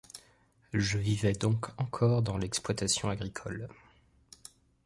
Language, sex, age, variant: French, male, 30-39, Français de métropole